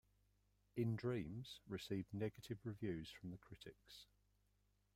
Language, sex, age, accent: English, male, 50-59, England English